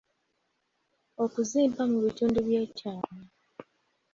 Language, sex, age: Ganda, female, 19-29